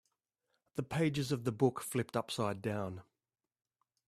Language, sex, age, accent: English, male, 50-59, Australian English